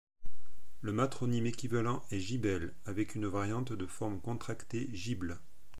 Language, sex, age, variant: French, male, 40-49, Français de métropole